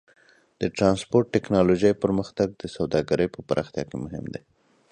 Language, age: Pashto, 30-39